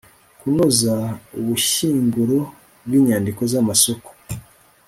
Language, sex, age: Kinyarwanda, female, 30-39